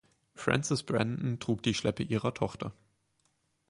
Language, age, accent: German, 19-29, Deutschland Deutsch